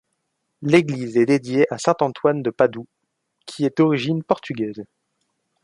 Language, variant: French, Français de métropole